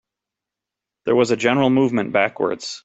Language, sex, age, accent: English, male, 30-39, United States English